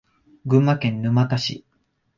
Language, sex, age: Japanese, male, 19-29